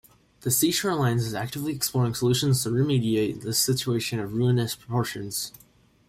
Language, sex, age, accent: English, male, under 19, United States English